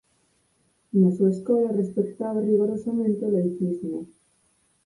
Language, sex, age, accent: Galician, female, 30-39, Normativo (estándar)